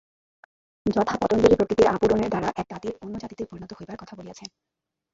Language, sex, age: Bengali, female, 19-29